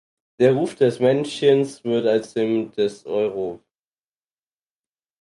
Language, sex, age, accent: German, male, under 19, Deutschland Deutsch